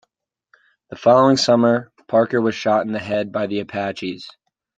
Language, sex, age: English, male, 19-29